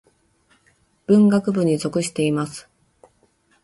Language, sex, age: Japanese, female, 40-49